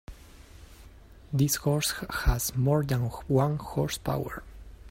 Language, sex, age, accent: English, male, 19-29, England English